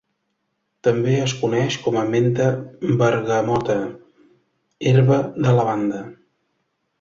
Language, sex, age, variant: Catalan, male, 30-39, Central